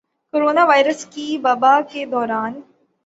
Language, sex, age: Urdu, female, 19-29